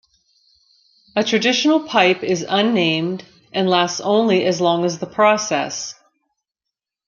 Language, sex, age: English, female, 50-59